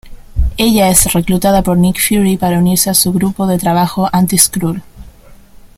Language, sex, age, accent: Spanish, female, under 19, Chileno: Chile, Cuyo